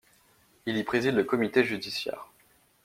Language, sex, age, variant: French, male, 19-29, Français de métropole